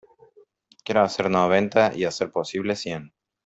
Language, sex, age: Spanish, male, 30-39